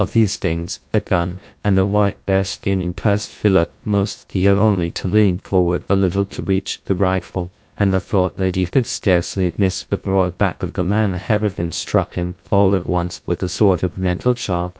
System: TTS, GlowTTS